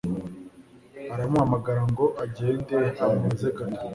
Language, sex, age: Kinyarwanda, male, 19-29